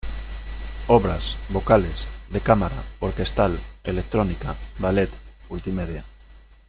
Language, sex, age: Spanish, male, 40-49